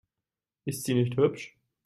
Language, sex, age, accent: German, male, 19-29, Deutschland Deutsch